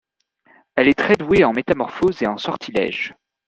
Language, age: French, 19-29